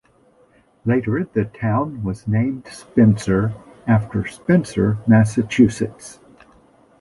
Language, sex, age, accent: English, male, 60-69, United States English